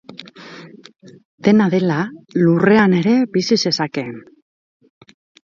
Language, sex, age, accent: Basque, female, 40-49, Mendebalekoa (Araba, Bizkaia, Gipuzkoako mendebaleko herri batzuk)